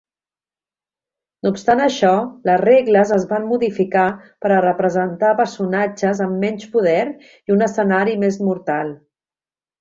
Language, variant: Catalan, Central